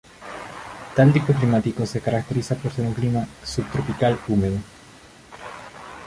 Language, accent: Spanish, Andino-Pacífico: Colombia, Perú, Ecuador, oeste de Bolivia y Venezuela andina